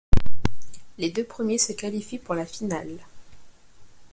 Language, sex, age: French, female, under 19